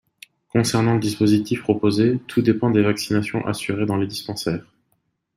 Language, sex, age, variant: French, male, 30-39, Français de métropole